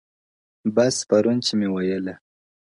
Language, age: Pashto, 19-29